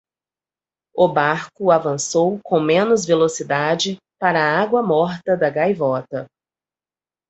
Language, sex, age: Portuguese, female, 40-49